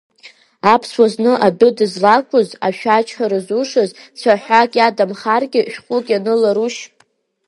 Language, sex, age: Abkhazian, female, under 19